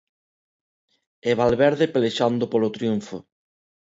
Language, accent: Galician, Neofalante